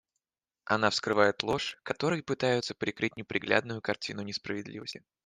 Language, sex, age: Russian, male, 19-29